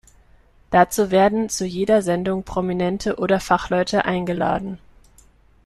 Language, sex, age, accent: German, female, 19-29, Deutschland Deutsch